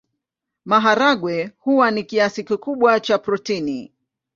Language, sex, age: Swahili, female, 50-59